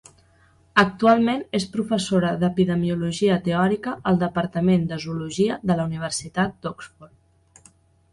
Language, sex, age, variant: Catalan, female, 30-39, Central